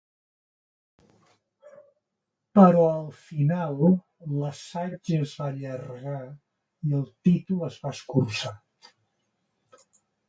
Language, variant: Catalan, Central